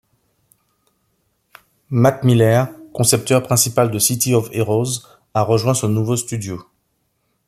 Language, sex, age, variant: French, male, 30-39, Français des départements et régions d'outre-mer